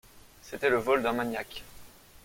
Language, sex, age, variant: French, male, 30-39, Français de métropole